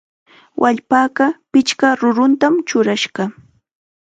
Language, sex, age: Chiquián Ancash Quechua, female, 19-29